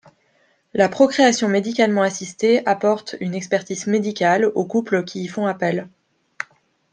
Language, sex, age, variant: French, female, 30-39, Français de métropole